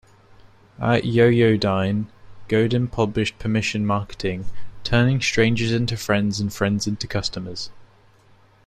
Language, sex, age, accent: English, male, under 19, England English